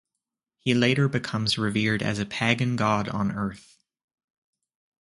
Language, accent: English, Canadian English